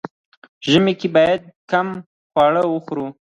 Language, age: Pashto, under 19